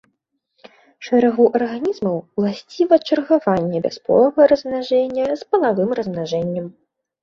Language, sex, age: Belarusian, female, 19-29